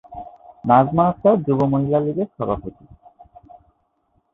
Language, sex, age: Bengali, male, 19-29